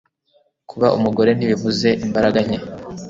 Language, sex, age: Kinyarwanda, male, 19-29